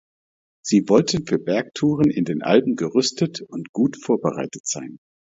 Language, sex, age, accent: German, male, 50-59, Deutschland Deutsch